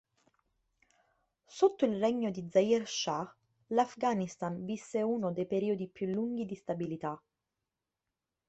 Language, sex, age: Italian, female, 19-29